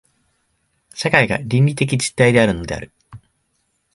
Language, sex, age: Japanese, male, 19-29